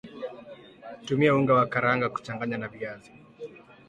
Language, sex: Swahili, male